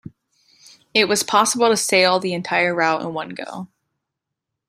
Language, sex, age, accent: English, female, 19-29, United States English